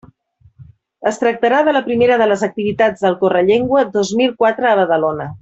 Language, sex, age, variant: Catalan, female, 40-49, Central